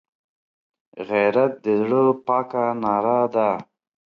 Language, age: Pashto, 30-39